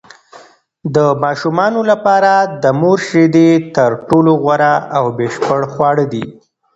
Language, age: Pashto, 30-39